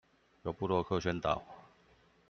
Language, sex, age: Chinese, male, 40-49